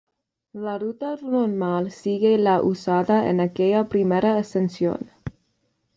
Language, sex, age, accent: Spanish, female, under 19, México